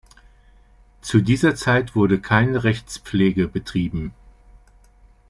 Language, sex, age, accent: German, male, 60-69, Deutschland Deutsch